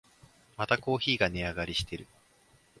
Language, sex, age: Japanese, male, 19-29